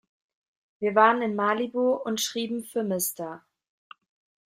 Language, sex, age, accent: German, female, 19-29, Deutschland Deutsch